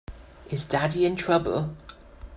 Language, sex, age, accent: English, male, 50-59, Welsh English